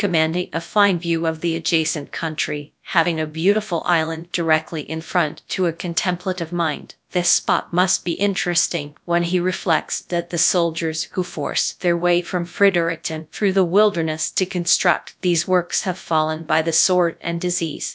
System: TTS, GradTTS